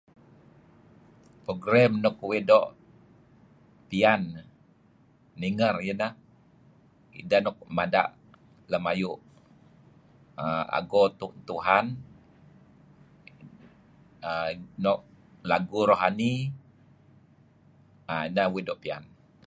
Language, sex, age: Kelabit, male, 50-59